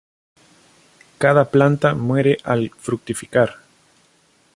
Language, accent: Spanish, Andino-Pacífico: Colombia, Perú, Ecuador, oeste de Bolivia y Venezuela andina